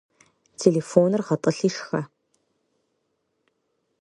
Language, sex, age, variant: Kabardian, female, 19-29, Адыгэбзэ (Къэбэрдей, Кирил, псоми зэдай)